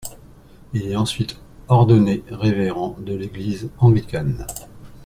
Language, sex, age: French, male, 50-59